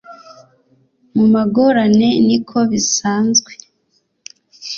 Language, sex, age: Kinyarwanda, female, 19-29